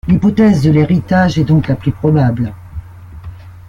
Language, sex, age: French, female, 60-69